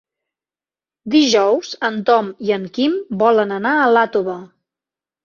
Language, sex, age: Catalan, female, 30-39